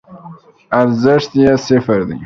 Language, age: Pashto, under 19